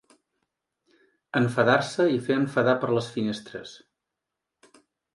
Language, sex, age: Catalan, male, 40-49